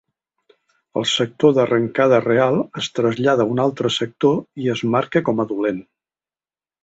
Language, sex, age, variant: Catalan, male, 60-69, Central